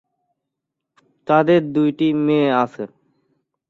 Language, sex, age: Bengali, male, 19-29